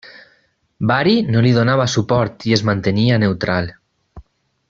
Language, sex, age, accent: Catalan, male, 30-39, valencià; valencià meridional